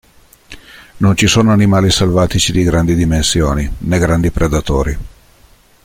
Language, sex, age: Italian, male, 50-59